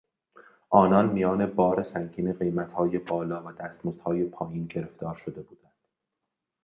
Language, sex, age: Persian, male, 19-29